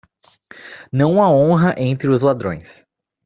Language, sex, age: Portuguese, male, 19-29